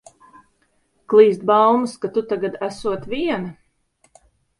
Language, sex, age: Latvian, female, 40-49